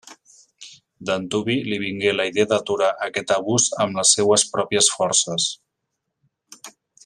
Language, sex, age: Catalan, male, 40-49